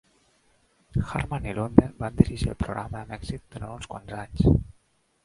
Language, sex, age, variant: Catalan, male, 40-49, Nord-Occidental